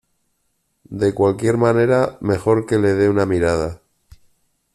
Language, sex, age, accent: Spanish, male, 40-49, España: Norte peninsular (Asturias, Castilla y León, Cantabria, País Vasco, Navarra, Aragón, La Rioja, Guadalajara, Cuenca)